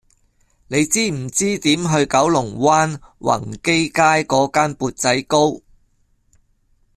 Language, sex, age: Cantonese, male, 50-59